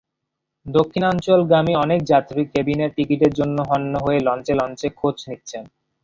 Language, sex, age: Bengali, male, 19-29